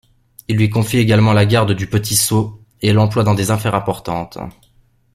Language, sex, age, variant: French, male, 30-39, Français de métropole